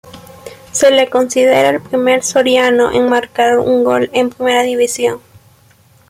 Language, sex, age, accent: Spanish, female, 19-29, Andino-Pacífico: Colombia, Perú, Ecuador, oeste de Bolivia y Venezuela andina